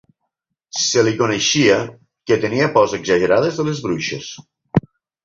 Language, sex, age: Catalan, male, 50-59